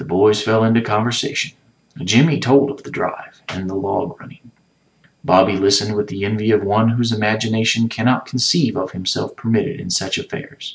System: none